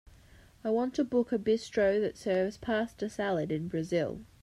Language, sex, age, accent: English, female, 19-29, Australian English